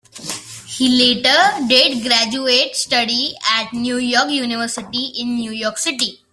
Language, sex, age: English, male, under 19